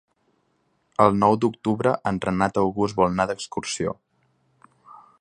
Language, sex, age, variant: Catalan, male, 19-29, Central